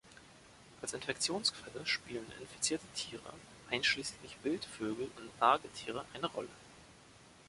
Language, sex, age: German, male, 19-29